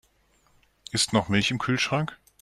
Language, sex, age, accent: German, male, 50-59, Deutschland Deutsch